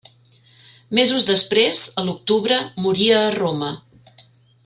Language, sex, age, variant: Catalan, female, 50-59, Central